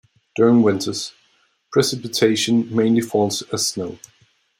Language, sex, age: English, male, 19-29